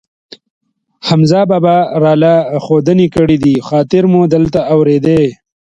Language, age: Pashto, 30-39